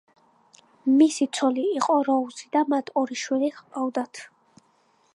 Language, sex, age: Georgian, female, 19-29